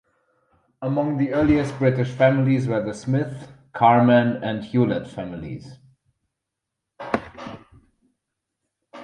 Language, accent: English, German